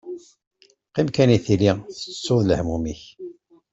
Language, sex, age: Kabyle, male, 50-59